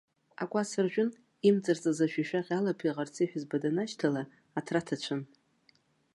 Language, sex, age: Abkhazian, female, 50-59